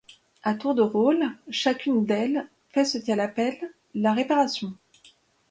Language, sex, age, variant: French, female, 19-29, Français de métropole